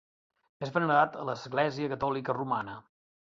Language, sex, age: Catalan, male, 40-49